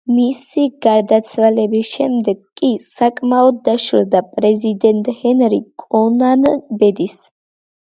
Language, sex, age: Georgian, female, under 19